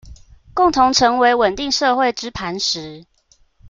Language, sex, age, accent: Chinese, female, 19-29, 出生地：新北市